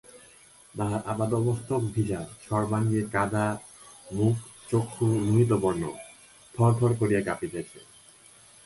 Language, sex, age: Bengali, male, 19-29